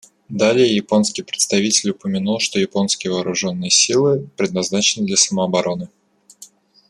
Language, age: Russian, 19-29